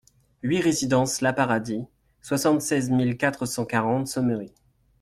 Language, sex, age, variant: French, male, 30-39, Français de métropole